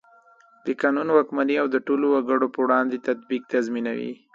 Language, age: Pashto, 19-29